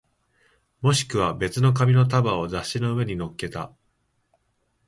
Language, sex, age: Japanese, male, 19-29